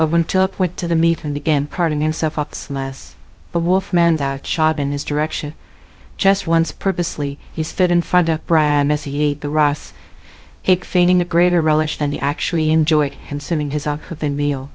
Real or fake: fake